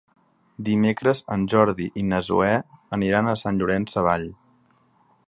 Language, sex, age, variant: Catalan, male, 19-29, Central